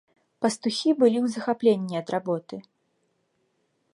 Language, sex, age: Belarusian, female, 19-29